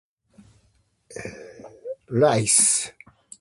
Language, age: English, 50-59